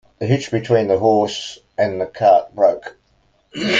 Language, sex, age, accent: English, male, 70-79, Australian English